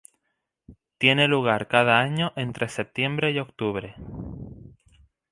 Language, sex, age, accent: Spanish, male, 19-29, España: Islas Canarias